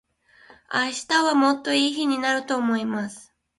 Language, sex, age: Japanese, female, 19-29